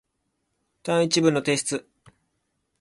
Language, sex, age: Japanese, male, 19-29